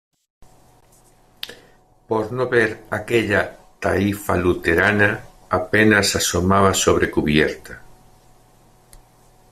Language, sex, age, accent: Spanish, male, 50-59, España: Norte peninsular (Asturias, Castilla y León, Cantabria, País Vasco, Navarra, Aragón, La Rioja, Guadalajara, Cuenca)